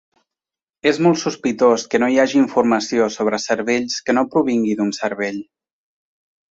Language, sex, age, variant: Catalan, male, 30-39, Central